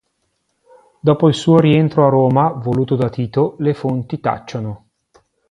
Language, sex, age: Italian, male, 50-59